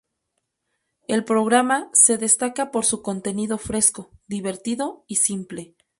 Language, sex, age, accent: Spanish, female, 30-39, México